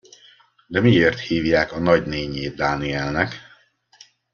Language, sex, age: Hungarian, male, 50-59